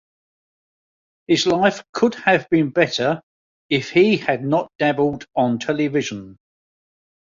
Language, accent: English, England English